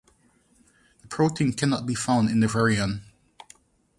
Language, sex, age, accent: English, male, 40-49, West Indies and Bermuda (Bahamas, Bermuda, Jamaica, Trinidad)